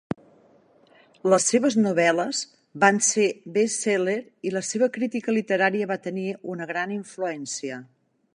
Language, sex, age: Catalan, female, 60-69